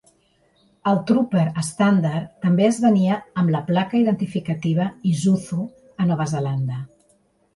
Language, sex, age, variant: Catalan, female, 40-49, Central